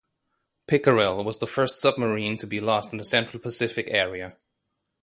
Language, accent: English, United States English